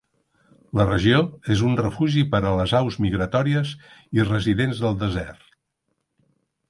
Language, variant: Catalan, Central